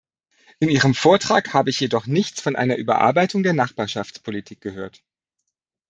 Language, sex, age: German, male, 30-39